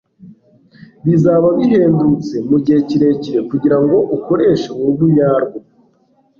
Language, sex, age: Kinyarwanda, male, 19-29